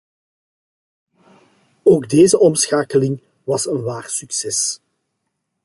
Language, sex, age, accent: Dutch, male, 40-49, Belgisch Nederlands